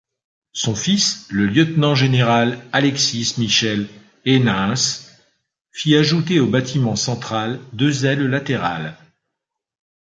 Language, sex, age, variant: French, male, 50-59, Français de métropole